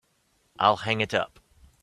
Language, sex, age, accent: English, male, 40-49, United States English